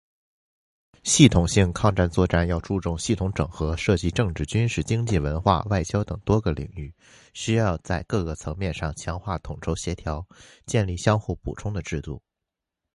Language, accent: Chinese, 出生地：吉林省